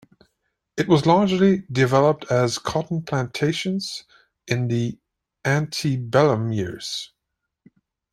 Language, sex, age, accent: English, male, 40-49, United States English